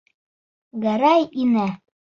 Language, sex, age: Bashkir, male, under 19